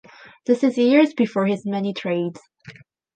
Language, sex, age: English, female, 19-29